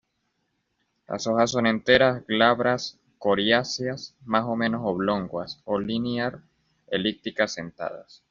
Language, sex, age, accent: Spanish, male, 19-29, Caribe: Cuba, Venezuela, Puerto Rico, República Dominicana, Panamá, Colombia caribeña, México caribeño, Costa del golfo de México